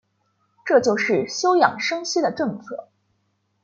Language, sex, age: Chinese, female, 19-29